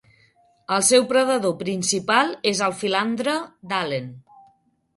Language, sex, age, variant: Catalan, female, 40-49, Central